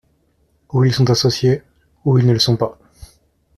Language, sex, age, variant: French, male, 30-39, Français de métropole